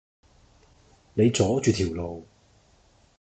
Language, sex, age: Cantonese, male, 40-49